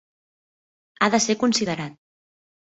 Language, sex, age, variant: Catalan, female, 30-39, Central